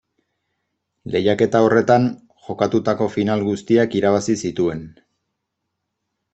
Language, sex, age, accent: Basque, male, 30-39, Erdialdekoa edo Nafarra (Gipuzkoa, Nafarroa)